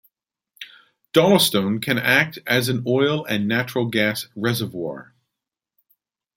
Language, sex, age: English, male, 50-59